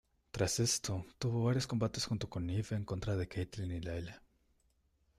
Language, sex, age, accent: Spanish, male, 19-29, México